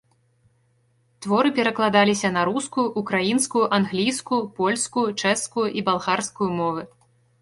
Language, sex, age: Belarusian, female, 19-29